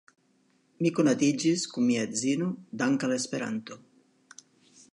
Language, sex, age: Esperanto, male, 50-59